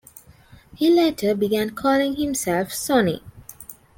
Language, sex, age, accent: English, female, 19-29, India and South Asia (India, Pakistan, Sri Lanka)